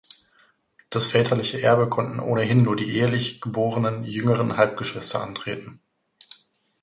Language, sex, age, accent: German, male, 19-29, Deutschland Deutsch